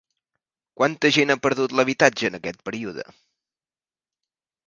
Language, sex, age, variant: Catalan, male, 19-29, Central